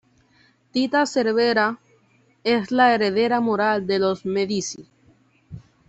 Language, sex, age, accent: Spanish, male, under 19, Caribe: Cuba, Venezuela, Puerto Rico, República Dominicana, Panamá, Colombia caribeña, México caribeño, Costa del golfo de México